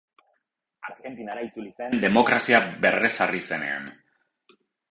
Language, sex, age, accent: Basque, male, 30-39, Mendebalekoa (Araba, Bizkaia, Gipuzkoako mendebaleko herri batzuk)